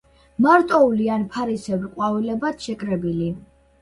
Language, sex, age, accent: Georgian, female, under 19, მშვიდი